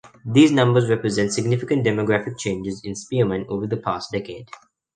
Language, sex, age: English, male, under 19